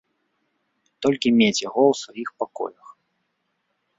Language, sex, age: Belarusian, male, 19-29